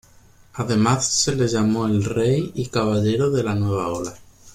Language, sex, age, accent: Spanish, male, 19-29, España: Sur peninsular (Andalucia, Extremadura, Murcia)